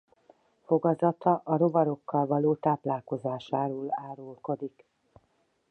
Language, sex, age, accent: Hungarian, female, 40-49, budapesti